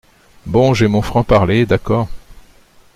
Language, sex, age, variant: French, male, 60-69, Français de métropole